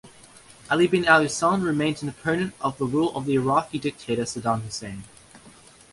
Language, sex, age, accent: English, male, under 19, Australian English